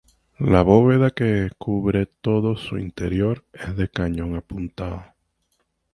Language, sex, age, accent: Spanish, male, 19-29, Caribe: Cuba, Venezuela, Puerto Rico, República Dominicana, Panamá, Colombia caribeña, México caribeño, Costa del golfo de México